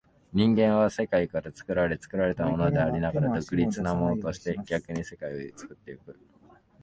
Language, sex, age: Japanese, male, 19-29